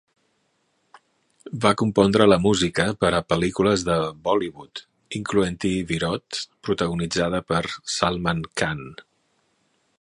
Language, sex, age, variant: Catalan, male, 40-49, Central